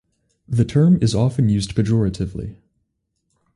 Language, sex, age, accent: English, male, 19-29, United States English